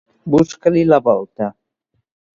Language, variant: Catalan, Nord-Occidental